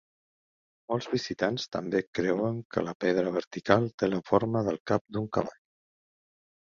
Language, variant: Catalan, Central